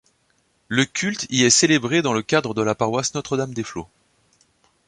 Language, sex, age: French, male, 30-39